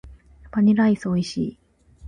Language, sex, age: Japanese, female, 19-29